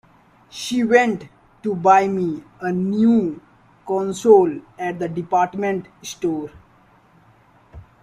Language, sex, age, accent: English, male, under 19, India and South Asia (India, Pakistan, Sri Lanka)